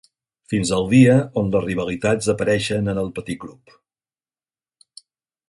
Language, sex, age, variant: Catalan, male, 60-69, Central